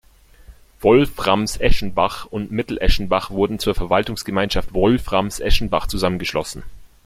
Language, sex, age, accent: German, male, 19-29, Deutschland Deutsch